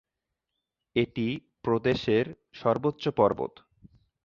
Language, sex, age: Bengali, male, 19-29